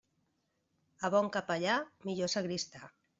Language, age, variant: Catalan, 50-59, Central